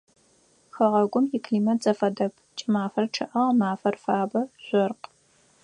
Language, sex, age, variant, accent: Adyghe, female, 19-29, Адыгабзэ (Кирил, пстэумэ зэдыряе), Бжъэдыгъу (Bjeduğ)